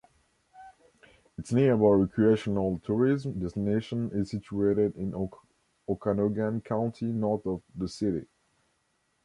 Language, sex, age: English, male, 19-29